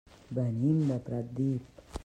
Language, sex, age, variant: Catalan, female, 50-59, Central